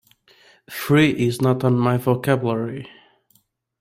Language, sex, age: English, male, 19-29